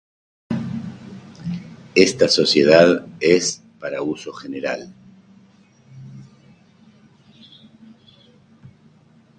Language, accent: Spanish, Rioplatense: Argentina, Uruguay, este de Bolivia, Paraguay